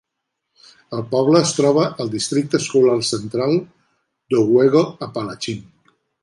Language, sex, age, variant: Catalan, male, 60-69, Central